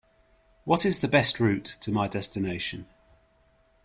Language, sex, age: English, male, 50-59